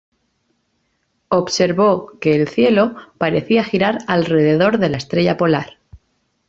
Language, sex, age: Spanish, female, 30-39